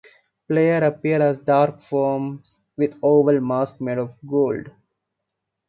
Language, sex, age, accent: English, male, 19-29, India and South Asia (India, Pakistan, Sri Lanka)